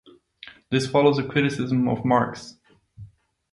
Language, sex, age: English, male, 19-29